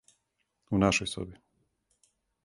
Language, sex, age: Serbian, male, 30-39